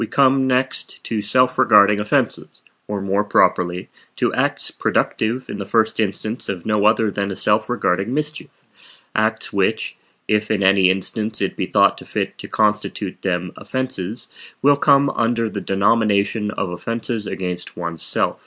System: none